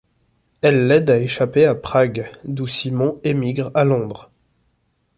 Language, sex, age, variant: French, male, 30-39, Français de métropole